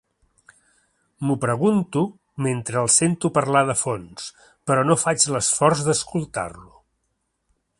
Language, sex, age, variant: Catalan, male, 60-69, Central